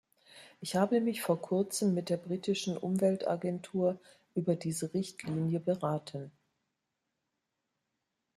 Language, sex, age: German, female, 50-59